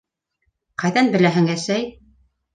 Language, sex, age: Bashkir, female, 50-59